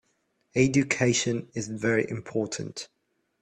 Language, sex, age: English, male, under 19